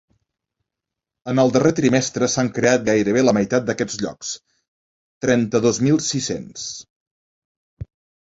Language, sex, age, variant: Catalan, male, 19-29, Central